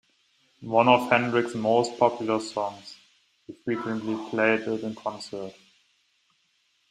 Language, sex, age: English, male, 19-29